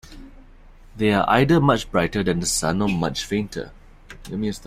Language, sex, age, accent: English, male, 30-39, Singaporean English